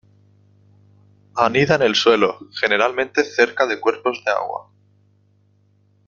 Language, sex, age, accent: Spanish, male, 19-29, España: Norte peninsular (Asturias, Castilla y León, Cantabria, País Vasco, Navarra, Aragón, La Rioja, Guadalajara, Cuenca)